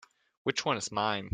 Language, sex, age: English, male, under 19